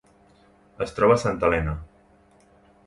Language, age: Catalan, 30-39